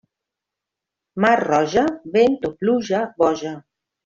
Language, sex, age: Catalan, female, 50-59